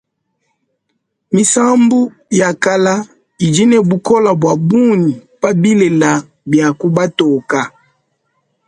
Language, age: Luba-Lulua, 30-39